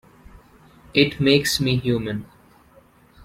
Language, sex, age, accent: English, male, 19-29, India and South Asia (India, Pakistan, Sri Lanka)